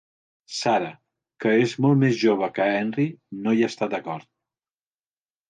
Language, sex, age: Catalan, male, 60-69